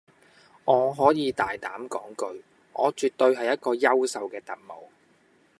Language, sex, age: Cantonese, male, 30-39